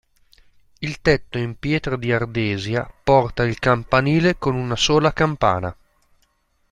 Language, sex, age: Italian, male, 40-49